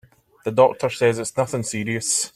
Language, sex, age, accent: English, male, 19-29, Scottish English